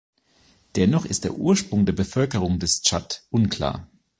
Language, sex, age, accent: German, male, 40-49, Deutschland Deutsch